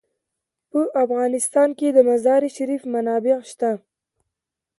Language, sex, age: Pashto, female, 19-29